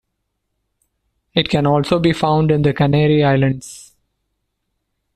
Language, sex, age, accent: English, male, 40-49, India and South Asia (India, Pakistan, Sri Lanka)